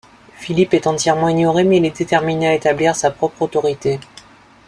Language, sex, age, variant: French, male, 30-39, Français de métropole